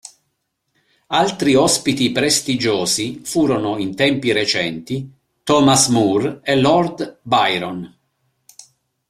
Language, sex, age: Italian, male, 50-59